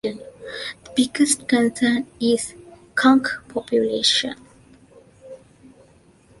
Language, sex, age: English, female, 19-29